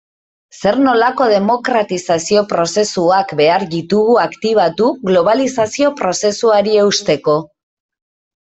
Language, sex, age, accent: Basque, female, 30-39, Mendebalekoa (Araba, Bizkaia, Gipuzkoako mendebaleko herri batzuk)